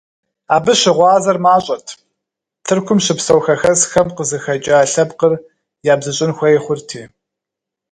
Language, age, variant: Kabardian, 30-39, Адыгэбзэ (Къэбэрдей, Кирил, псоми зэдай)